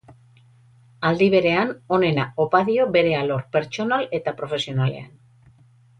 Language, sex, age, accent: Basque, female, 40-49, Erdialdekoa edo Nafarra (Gipuzkoa, Nafarroa)